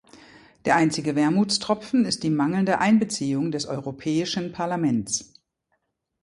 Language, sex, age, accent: German, female, 50-59, Deutschland Deutsch